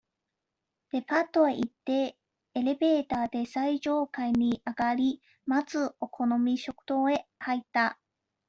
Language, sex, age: Japanese, female, 19-29